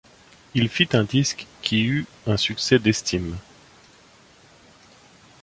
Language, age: French, 40-49